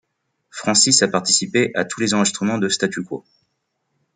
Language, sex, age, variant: French, male, 40-49, Français de métropole